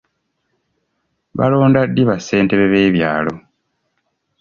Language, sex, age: Ganda, male, 30-39